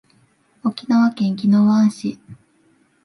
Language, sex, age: Japanese, female, 19-29